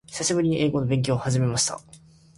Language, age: Japanese, 19-29